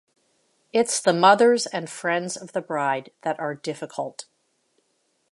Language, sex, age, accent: English, female, 50-59, United States English